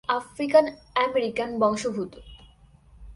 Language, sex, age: Bengali, female, 19-29